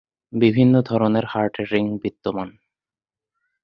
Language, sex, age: Bengali, male, 19-29